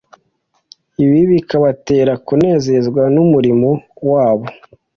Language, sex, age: Kinyarwanda, male, 19-29